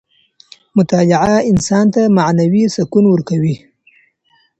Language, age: Pashto, 19-29